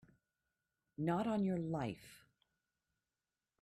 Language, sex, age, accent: English, female, 50-59, United States English